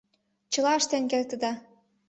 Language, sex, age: Mari, female, under 19